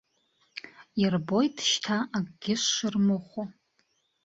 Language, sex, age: Abkhazian, female, 19-29